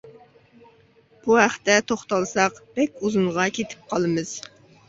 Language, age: Uyghur, 30-39